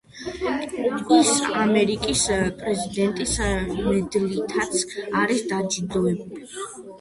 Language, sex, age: Georgian, female, under 19